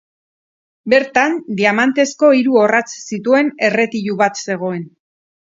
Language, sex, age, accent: Basque, female, 40-49, Erdialdekoa edo Nafarra (Gipuzkoa, Nafarroa)